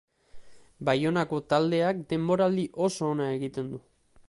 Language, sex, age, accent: Basque, male, 19-29, Mendebalekoa (Araba, Bizkaia, Gipuzkoako mendebaleko herri batzuk)